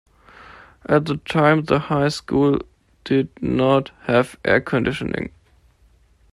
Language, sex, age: English, male, 19-29